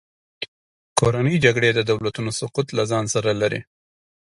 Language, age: Pashto, 19-29